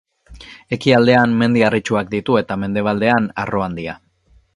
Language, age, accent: Basque, 19-29, Erdialdekoa edo Nafarra (Gipuzkoa, Nafarroa)